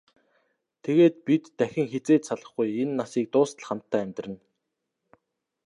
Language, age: Mongolian, 19-29